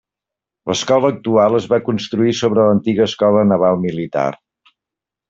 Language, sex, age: Catalan, male, 50-59